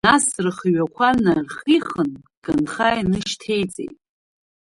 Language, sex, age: Abkhazian, female, 40-49